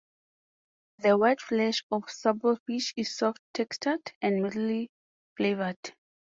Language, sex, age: English, female, 19-29